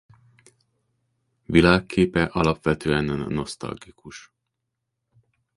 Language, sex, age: Hungarian, male, 40-49